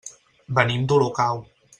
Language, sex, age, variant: Catalan, male, 19-29, Central